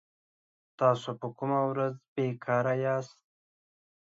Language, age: Pashto, 19-29